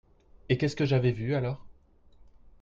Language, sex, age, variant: French, male, 30-39, Français de métropole